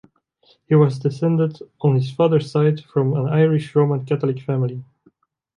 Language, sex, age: English, male, 19-29